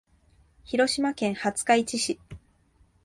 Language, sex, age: Japanese, female, 19-29